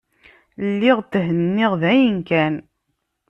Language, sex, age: Kabyle, female, 30-39